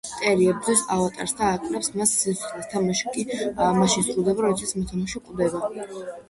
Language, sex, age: Georgian, female, under 19